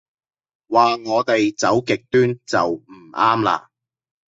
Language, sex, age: Cantonese, male, 40-49